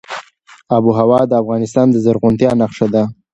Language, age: Pashto, 19-29